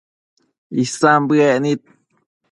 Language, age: Matsés, under 19